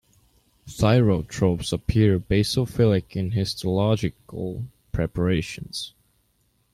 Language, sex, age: English, male, 19-29